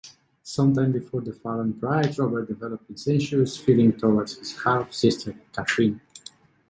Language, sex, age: English, male, 19-29